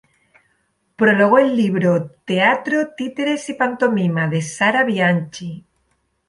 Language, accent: Spanish, España: Sur peninsular (Andalucia, Extremadura, Murcia)